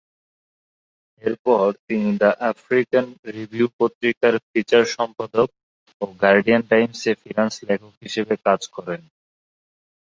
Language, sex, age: Bengali, male, 19-29